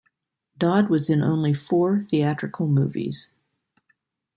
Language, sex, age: English, female, 60-69